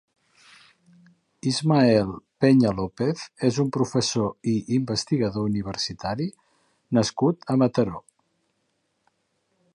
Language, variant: Catalan, Central